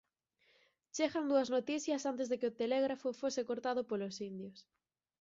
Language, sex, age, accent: Galician, female, 19-29, Atlántico (seseo e gheada)